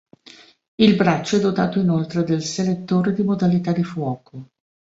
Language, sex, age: Italian, female, 50-59